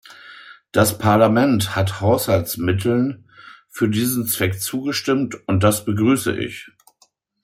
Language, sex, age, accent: German, male, 50-59, Deutschland Deutsch